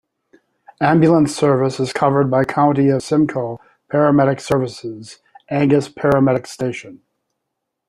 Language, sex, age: English, male, 50-59